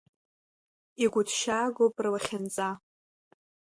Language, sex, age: Abkhazian, female, under 19